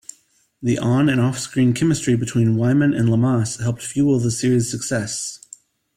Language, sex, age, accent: English, male, 30-39, United States English